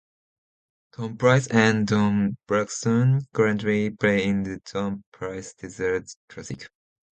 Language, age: English, under 19